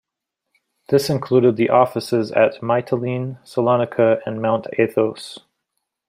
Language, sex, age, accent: English, male, 30-39, United States English